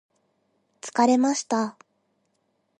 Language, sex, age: Japanese, female, 19-29